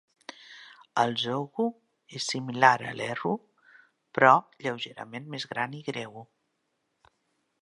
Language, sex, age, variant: Catalan, female, 50-59, Central